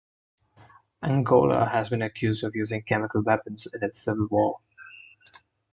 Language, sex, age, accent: English, male, 19-29, India and South Asia (India, Pakistan, Sri Lanka)